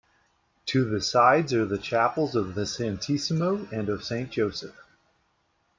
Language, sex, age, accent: English, male, 40-49, United States English